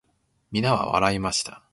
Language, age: Japanese, 19-29